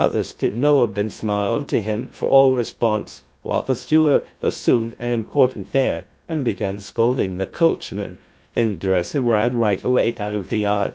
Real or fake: fake